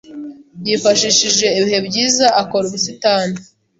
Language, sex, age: Kinyarwanda, female, 19-29